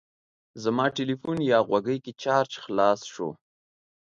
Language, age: Pashto, 19-29